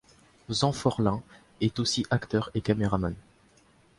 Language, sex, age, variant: French, male, under 19, Français de métropole